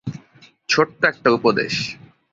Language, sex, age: Bengali, male, 19-29